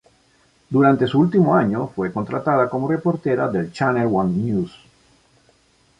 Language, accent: Spanish, Caribe: Cuba, Venezuela, Puerto Rico, República Dominicana, Panamá, Colombia caribeña, México caribeño, Costa del golfo de México